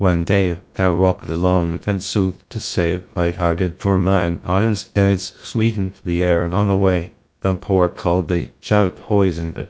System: TTS, GlowTTS